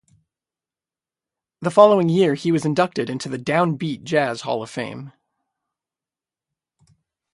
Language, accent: English, Canadian English